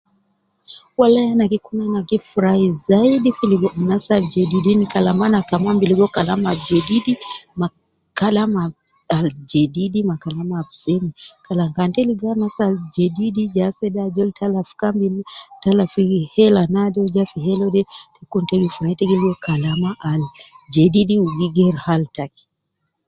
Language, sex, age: Nubi, female, 50-59